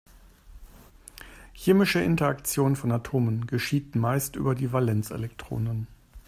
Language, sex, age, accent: German, male, 50-59, Deutschland Deutsch